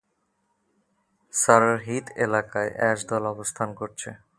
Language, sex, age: Bengali, male, 30-39